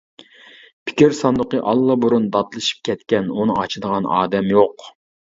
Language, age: Uyghur, 40-49